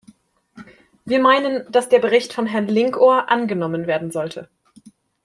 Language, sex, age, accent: German, female, 19-29, Deutschland Deutsch